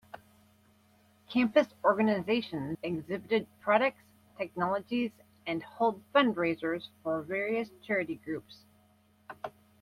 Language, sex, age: English, female, 40-49